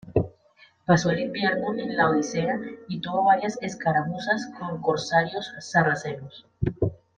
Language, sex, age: Spanish, female, 30-39